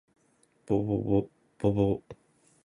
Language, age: Japanese, 19-29